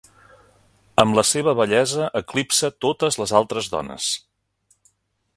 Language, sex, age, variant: Catalan, male, 50-59, Central